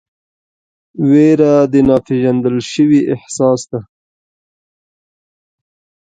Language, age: Pashto, 19-29